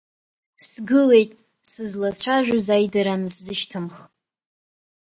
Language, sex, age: Abkhazian, female, 19-29